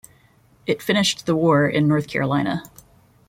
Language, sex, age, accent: English, female, 40-49, United States English